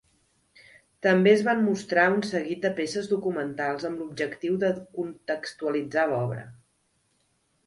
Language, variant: Catalan, Central